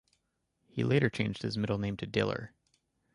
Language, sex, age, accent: English, male, 19-29, United States English